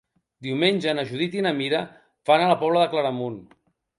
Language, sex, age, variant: Catalan, male, 50-59, Balear